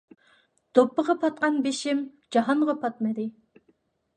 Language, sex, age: Uyghur, female, 40-49